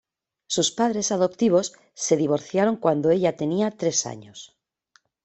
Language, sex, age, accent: Spanish, female, 50-59, España: Norte peninsular (Asturias, Castilla y León, Cantabria, País Vasco, Navarra, Aragón, La Rioja, Guadalajara, Cuenca)